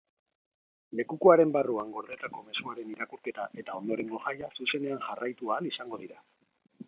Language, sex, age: Basque, male, 30-39